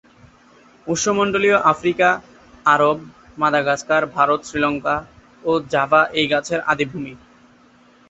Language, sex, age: Bengali, male, 19-29